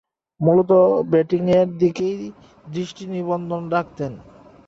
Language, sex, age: Bengali, male, 19-29